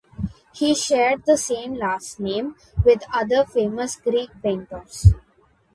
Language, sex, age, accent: English, female, under 19, India and South Asia (India, Pakistan, Sri Lanka)